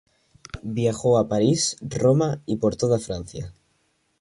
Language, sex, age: Spanish, male, under 19